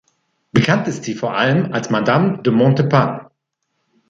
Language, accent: German, Deutschland Deutsch